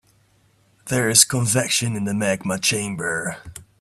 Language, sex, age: English, male, 19-29